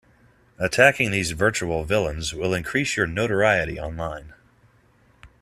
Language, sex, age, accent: English, male, 30-39, United States English